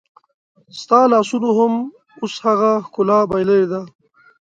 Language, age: Pashto, 19-29